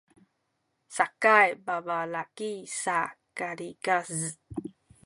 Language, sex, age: Sakizaya, female, 30-39